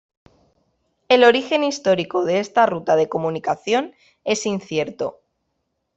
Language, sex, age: Spanish, female, 19-29